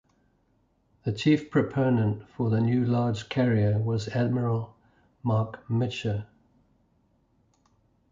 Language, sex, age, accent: English, male, 70-79, Southern African (South Africa, Zimbabwe, Namibia)